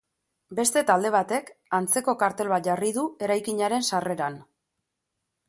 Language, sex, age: Basque, female, 40-49